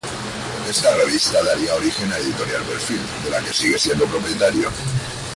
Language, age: Spanish, 50-59